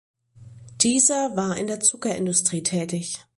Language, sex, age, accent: German, female, 30-39, Deutschland Deutsch